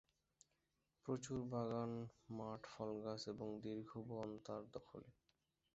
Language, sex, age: Bengali, male, 19-29